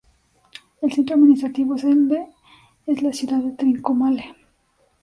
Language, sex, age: Spanish, female, under 19